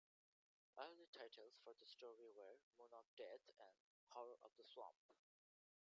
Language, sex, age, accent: English, male, 19-29, United States English